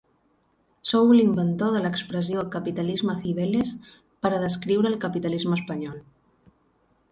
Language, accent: Catalan, balear; central